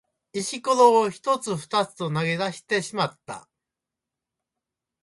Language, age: Japanese, 70-79